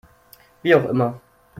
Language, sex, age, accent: German, male, under 19, Deutschland Deutsch